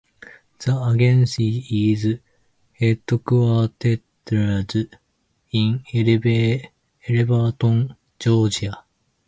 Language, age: English, 19-29